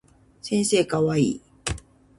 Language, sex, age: Japanese, female, 30-39